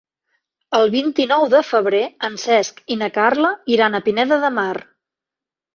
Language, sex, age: Catalan, female, 30-39